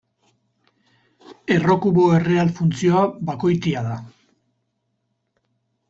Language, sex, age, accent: Basque, male, 50-59, Erdialdekoa edo Nafarra (Gipuzkoa, Nafarroa)